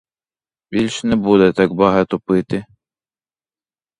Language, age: Ukrainian, under 19